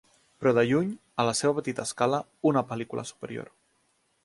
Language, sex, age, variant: Catalan, male, 30-39, Central